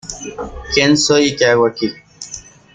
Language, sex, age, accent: Spanish, male, 19-29, México